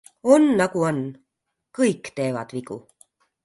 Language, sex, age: Estonian, female, 30-39